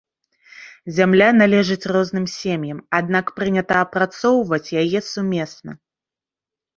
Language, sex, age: Belarusian, female, 30-39